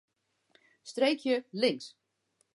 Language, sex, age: Western Frisian, female, 40-49